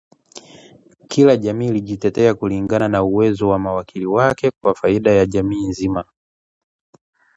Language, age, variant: Swahili, 19-29, Kiswahili cha Bara ya Tanzania